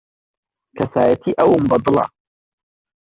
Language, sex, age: Central Kurdish, male, 30-39